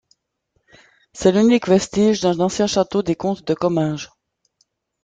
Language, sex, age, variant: French, female, 40-49, Français de métropole